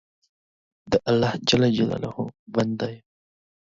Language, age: Pashto, under 19